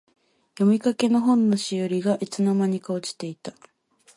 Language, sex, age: Japanese, female, 19-29